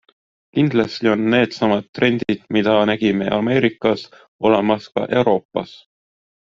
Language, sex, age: Estonian, male, 19-29